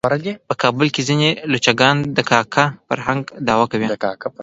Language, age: Pashto, under 19